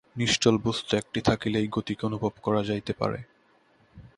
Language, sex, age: Bengali, male, 19-29